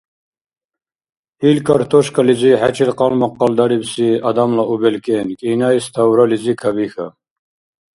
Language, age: Dargwa, 50-59